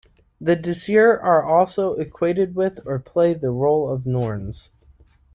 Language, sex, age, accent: English, male, 19-29, United States English